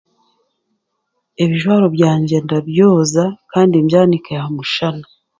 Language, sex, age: Chiga, female, 40-49